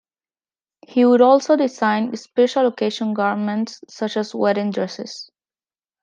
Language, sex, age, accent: English, female, 19-29, United States English